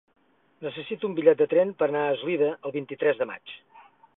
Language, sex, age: Catalan, male, 60-69